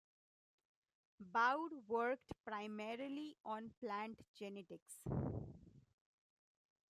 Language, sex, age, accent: English, female, 19-29, India and South Asia (India, Pakistan, Sri Lanka)